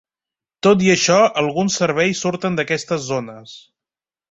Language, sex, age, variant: Catalan, male, 30-39, Central